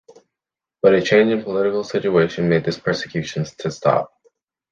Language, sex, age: English, male, under 19